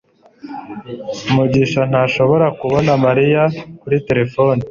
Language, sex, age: Kinyarwanda, male, 19-29